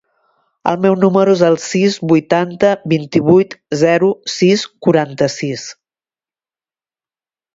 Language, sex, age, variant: Catalan, female, 50-59, Septentrional